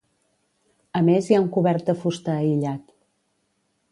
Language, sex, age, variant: Catalan, female, 50-59, Central